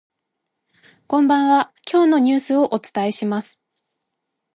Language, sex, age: Japanese, female, 19-29